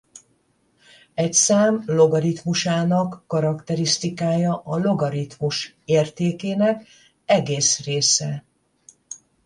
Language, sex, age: Hungarian, female, 60-69